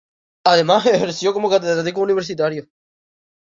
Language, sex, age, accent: Spanish, male, 19-29, España: Islas Canarias